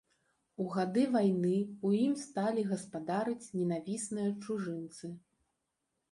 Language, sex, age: Belarusian, female, 40-49